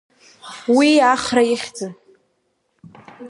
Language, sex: Abkhazian, female